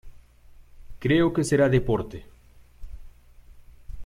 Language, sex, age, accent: Spanish, male, 19-29, México